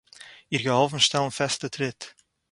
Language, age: Yiddish, under 19